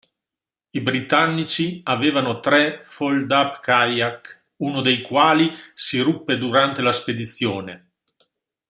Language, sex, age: Italian, male, 60-69